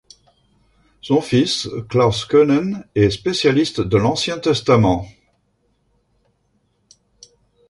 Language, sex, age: French, male, 60-69